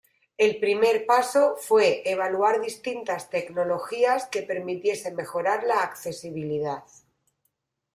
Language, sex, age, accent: Spanish, female, 40-49, España: Sur peninsular (Andalucia, Extremadura, Murcia)